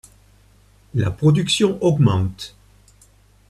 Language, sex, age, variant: French, male, 70-79, Français de métropole